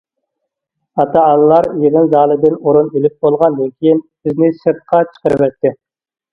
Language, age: Uyghur, 30-39